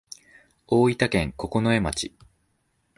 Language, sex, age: Japanese, male, 19-29